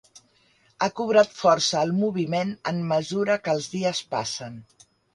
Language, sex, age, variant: Catalan, female, 60-69, Central